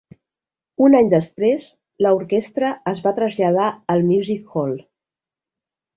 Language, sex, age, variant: Catalan, female, 40-49, Nord-Occidental